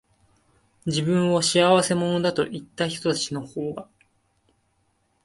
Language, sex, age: Japanese, male, 19-29